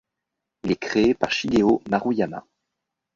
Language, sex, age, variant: French, male, 30-39, Français de métropole